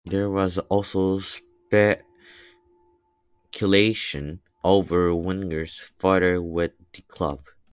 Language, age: English, 19-29